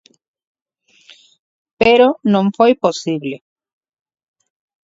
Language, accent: Galician, Normativo (estándar)